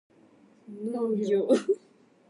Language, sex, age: Japanese, female, 19-29